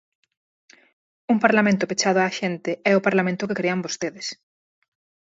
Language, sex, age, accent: Galician, female, 30-39, Normativo (estándar)